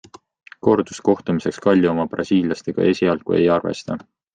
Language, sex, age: Estonian, male, 19-29